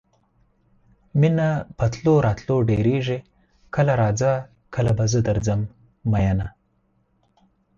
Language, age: Pashto, 30-39